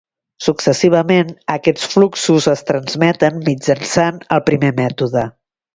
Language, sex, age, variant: Catalan, female, 50-59, Septentrional